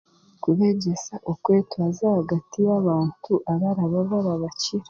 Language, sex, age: Chiga, female, 30-39